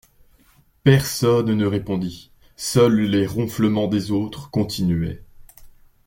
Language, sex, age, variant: French, male, 19-29, Français de métropole